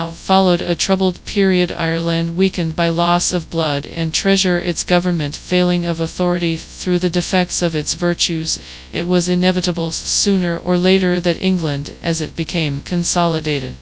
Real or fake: fake